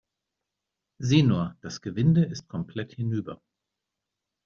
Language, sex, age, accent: German, male, 50-59, Deutschland Deutsch